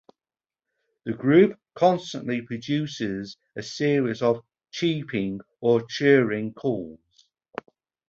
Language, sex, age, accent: English, male, 40-49, England English